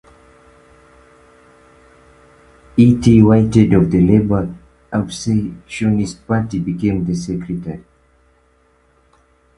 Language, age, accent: English, 30-39, United States English